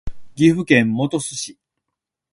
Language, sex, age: Japanese, male, 50-59